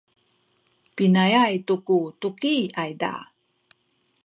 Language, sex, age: Sakizaya, female, 50-59